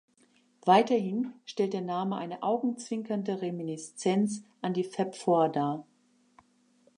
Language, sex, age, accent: German, female, 60-69, Deutschland Deutsch